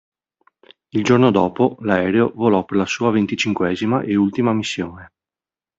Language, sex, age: Italian, male, 40-49